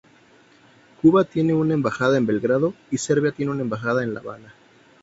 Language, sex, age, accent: Spanish, male, 30-39, México